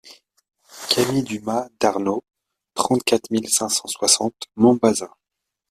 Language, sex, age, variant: French, male, 30-39, Français de métropole